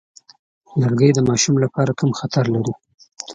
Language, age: Pashto, 30-39